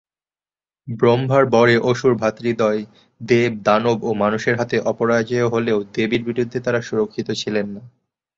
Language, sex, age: Bengali, male, 19-29